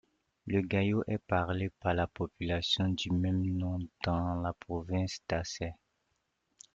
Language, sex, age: French, male, 30-39